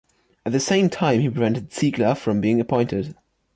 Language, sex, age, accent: English, male, under 19, United States English